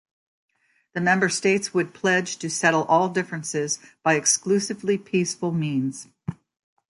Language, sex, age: English, female, 60-69